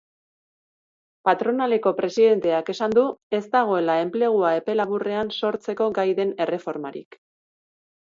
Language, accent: Basque, Erdialdekoa edo Nafarra (Gipuzkoa, Nafarroa)